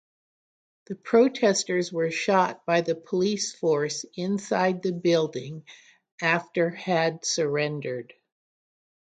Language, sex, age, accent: English, female, 60-69, United States English